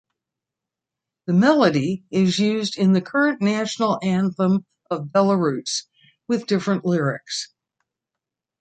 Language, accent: English, United States English